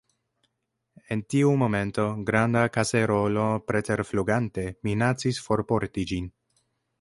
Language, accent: Esperanto, Internacia